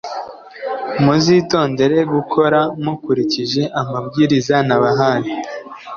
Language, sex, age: Kinyarwanda, male, 19-29